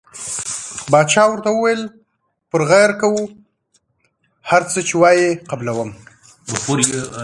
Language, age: Pashto, 30-39